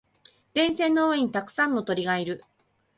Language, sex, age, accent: Japanese, female, 40-49, 標準語